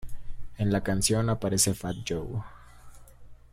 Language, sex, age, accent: Spanish, male, 19-29, México